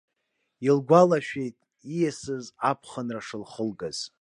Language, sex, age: Abkhazian, male, 19-29